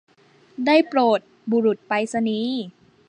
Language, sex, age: Thai, female, under 19